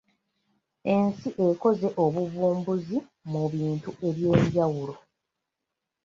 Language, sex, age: Ganda, female, 19-29